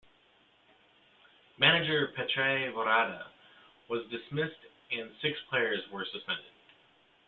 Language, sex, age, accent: English, male, 19-29, United States English